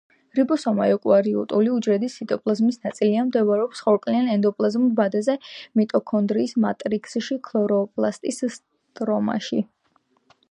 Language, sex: Georgian, female